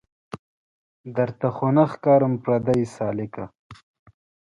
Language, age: Pashto, 19-29